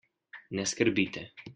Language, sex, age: Slovenian, male, 19-29